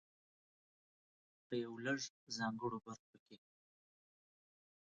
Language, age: Pashto, 30-39